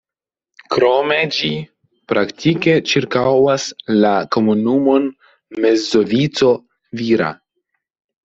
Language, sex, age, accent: Esperanto, male, under 19, Internacia